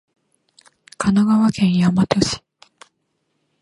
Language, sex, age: Japanese, female, 19-29